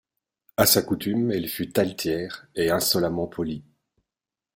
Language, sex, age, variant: French, male, 40-49, Français de métropole